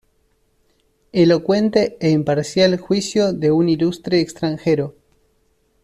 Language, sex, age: Spanish, male, 30-39